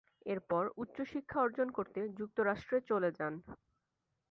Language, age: Bengali, 19-29